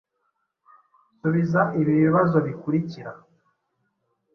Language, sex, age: Kinyarwanda, male, 19-29